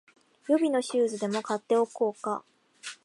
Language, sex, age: Japanese, female, 19-29